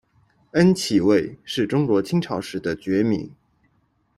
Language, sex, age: Chinese, male, 19-29